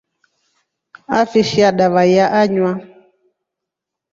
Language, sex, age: Rombo, female, 40-49